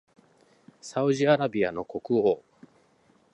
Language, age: Japanese, 40-49